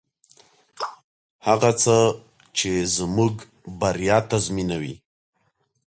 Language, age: Pashto, 30-39